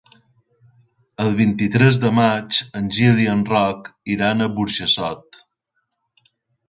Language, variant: Catalan, Balear